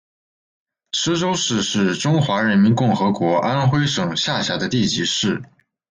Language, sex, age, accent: Chinese, male, 19-29, 出生地：山东省